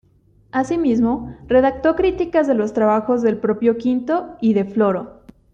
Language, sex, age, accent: Spanish, female, 19-29, México